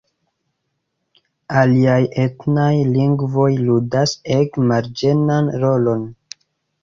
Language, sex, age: Esperanto, male, 19-29